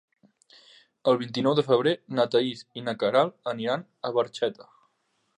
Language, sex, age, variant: Catalan, male, 19-29, Nord-Occidental